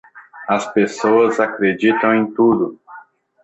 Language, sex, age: Portuguese, male, 30-39